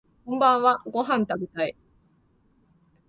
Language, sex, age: Japanese, female, 19-29